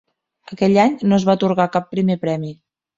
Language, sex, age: Catalan, female, 40-49